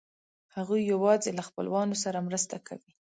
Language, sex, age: Pashto, female, 19-29